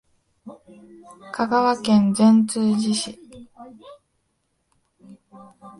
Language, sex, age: Japanese, female, 19-29